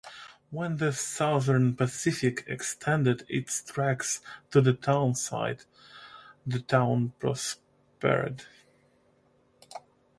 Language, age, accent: English, 19-29, Ukrainian; Italian